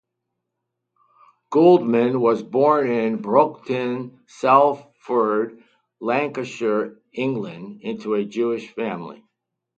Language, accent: English, United States English